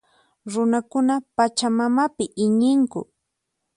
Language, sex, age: Puno Quechua, female, 19-29